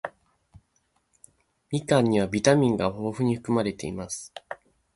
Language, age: Japanese, 19-29